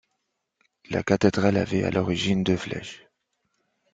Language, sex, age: French, female, 30-39